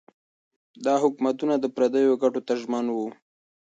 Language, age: Pashto, 19-29